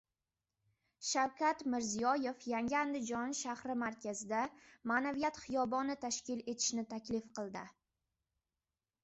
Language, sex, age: Uzbek, female, under 19